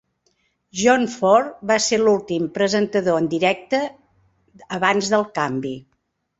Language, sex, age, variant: Catalan, female, 70-79, Central